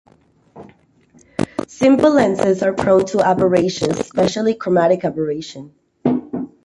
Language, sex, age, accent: English, female, 30-39, United States English